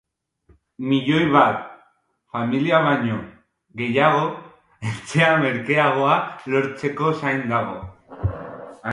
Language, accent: Basque, Mendebalekoa (Araba, Bizkaia, Gipuzkoako mendebaleko herri batzuk)